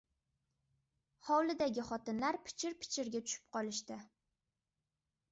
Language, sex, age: Uzbek, female, under 19